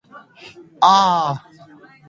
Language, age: English, under 19